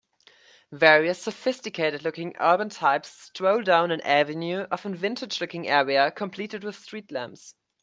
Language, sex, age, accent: English, male, 19-29, United States English